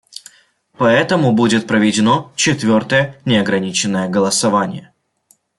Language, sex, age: Russian, male, 19-29